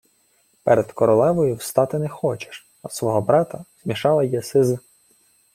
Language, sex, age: Ukrainian, male, 19-29